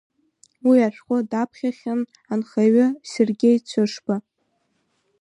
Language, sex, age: Abkhazian, female, under 19